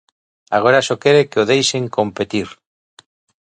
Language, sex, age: Galician, male, 40-49